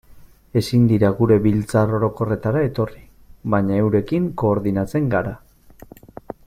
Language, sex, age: Basque, male, 40-49